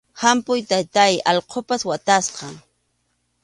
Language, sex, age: Arequipa-La Unión Quechua, female, 30-39